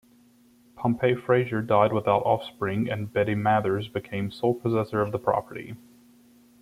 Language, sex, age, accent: English, male, 19-29, United States English